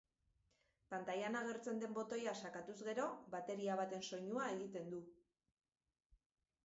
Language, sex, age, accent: Basque, female, 40-49, Mendebalekoa (Araba, Bizkaia, Gipuzkoako mendebaleko herri batzuk)